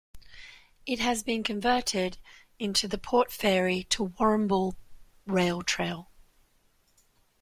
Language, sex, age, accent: English, female, 40-49, Australian English